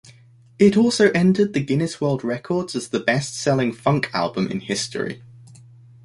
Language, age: English, 19-29